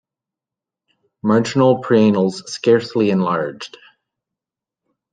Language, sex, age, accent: English, male, 30-39, Canadian English